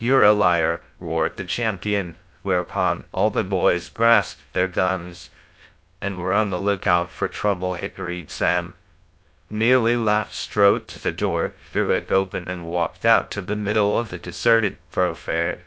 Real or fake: fake